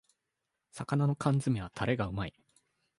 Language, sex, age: Japanese, male, 19-29